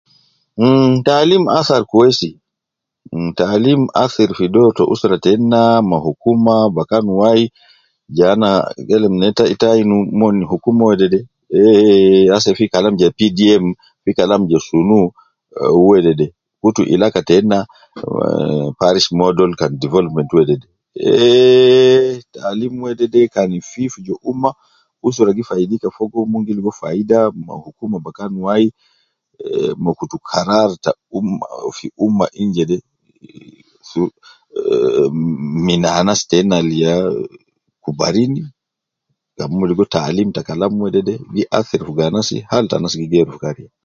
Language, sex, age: Nubi, male, 50-59